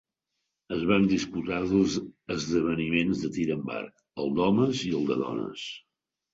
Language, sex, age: Catalan, male, 60-69